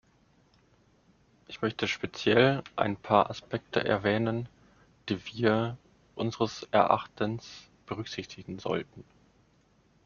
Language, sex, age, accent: German, male, 19-29, Deutschland Deutsch